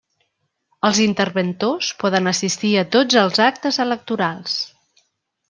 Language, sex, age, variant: Catalan, female, 50-59, Central